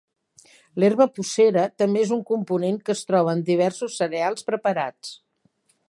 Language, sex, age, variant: Catalan, female, 60-69, Central